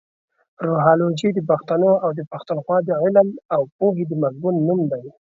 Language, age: Pashto, 19-29